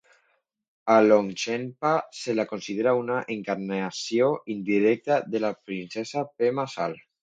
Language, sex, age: Catalan, male, 30-39